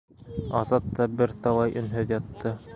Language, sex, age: Bashkir, male, 30-39